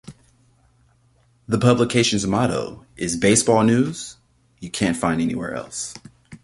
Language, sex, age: English, male, 30-39